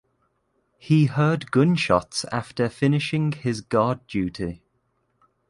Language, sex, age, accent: English, male, 19-29, England English